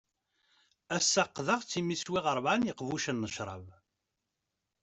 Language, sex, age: Kabyle, male, 40-49